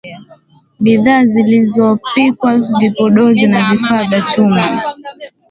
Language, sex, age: Swahili, female, 19-29